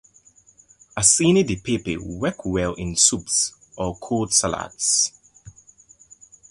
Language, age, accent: English, 19-29, England English